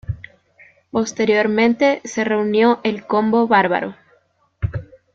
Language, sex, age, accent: Spanish, female, 19-29, Andino-Pacífico: Colombia, Perú, Ecuador, oeste de Bolivia y Venezuela andina